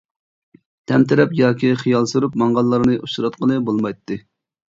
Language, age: Uyghur, 19-29